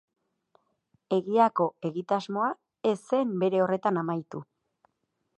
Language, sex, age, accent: Basque, female, 30-39, Erdialdekoa edo Nafarra (Gipuzkoa, Nafarroa)